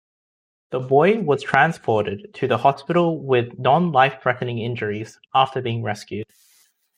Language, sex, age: English, male, 19-29